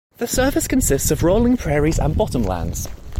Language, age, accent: English, 19-29, England English